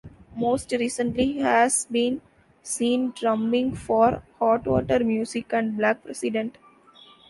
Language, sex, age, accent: English, female, 19-29, India and South Asia (India, Pakistan, Sri Lanka)